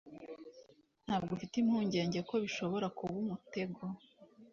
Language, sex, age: Kinyarwanda, female, 19-29